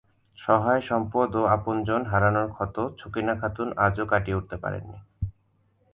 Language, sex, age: Bengali, male, 19-29